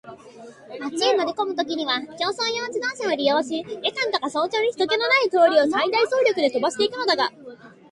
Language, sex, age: Japanese, female, 19-29